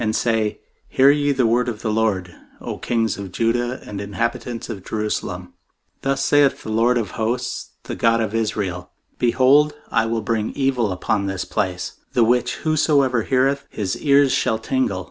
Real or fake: real